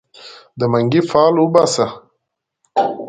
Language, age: Pashto, 19-29